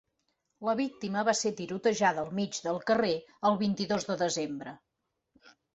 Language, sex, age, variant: Catalan, female, 40-49, Central